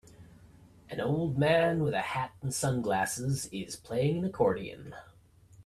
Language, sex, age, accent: English, male, 30-39, United States English